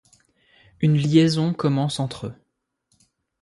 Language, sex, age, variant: French, male, 19-29, Français de métropole